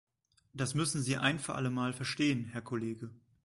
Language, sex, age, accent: German, male, 19-29, Deutschland Deutsch